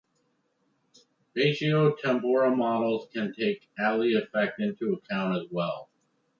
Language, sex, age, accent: English, male, 40-49, United States English